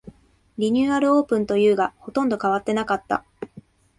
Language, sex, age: Japanese, female, 19-29